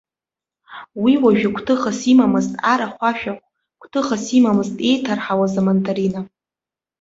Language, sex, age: Abkhazian, female, 19-29